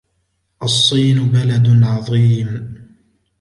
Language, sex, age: Arabic, male, 19-29